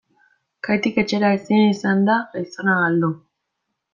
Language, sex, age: Basque, female, 19-29